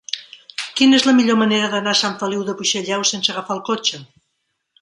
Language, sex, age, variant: Catalan, female, 40-49, Central